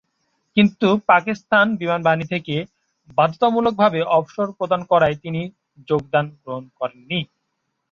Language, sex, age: Bengali, male, 19-29